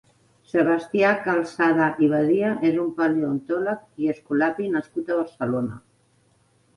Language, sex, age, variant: Catalan, female, 60-69, Central